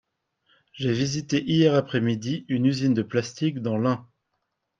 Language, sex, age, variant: French, male, 30-39, Français de métropole